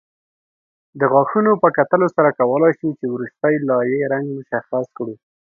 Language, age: Pashto, 19-29